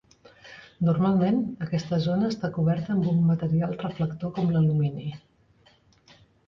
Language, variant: Catalan, Central